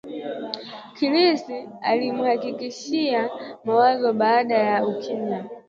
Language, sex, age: Swahili, female, 19-29